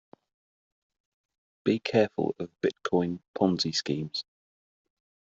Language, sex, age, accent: English, male, 50-59, England English